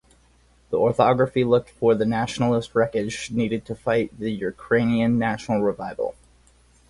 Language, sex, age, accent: English, male, 30-39, United States English